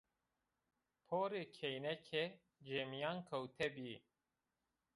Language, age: Zaza, 30-39